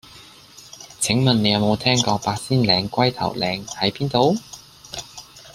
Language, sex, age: Cantonese, male, 19-29